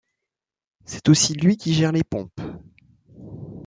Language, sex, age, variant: French, male, 19-29, Français de métropole